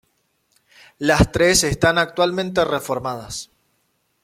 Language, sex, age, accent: Spanish, female, 19-29, Rioplatense: Argentina, Uruguay, este de Bolivia, Paraguay